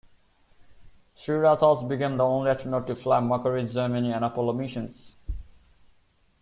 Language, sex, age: English, male, 19-29